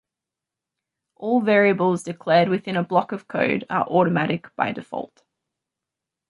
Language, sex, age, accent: English, female, 19-29, Australian English